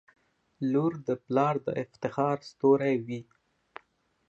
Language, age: Pashto, 30-39